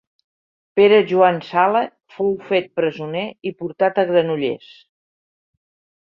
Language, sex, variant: Catalan, female, Central